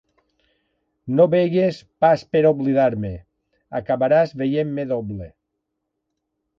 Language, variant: Catalan, Balear